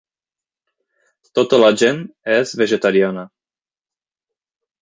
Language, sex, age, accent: Catalan, male, 19-29, central; aprenent (recent, des d'altres llengües)